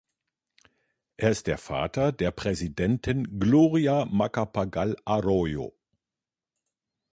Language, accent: German, Deutschland Deutsch